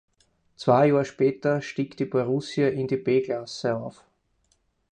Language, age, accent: German, 30-39, Österreichisches Deutsch